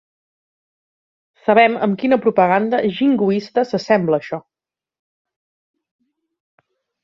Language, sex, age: Catalan, female, 40-49